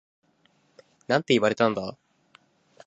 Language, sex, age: Japanese, male, 19-29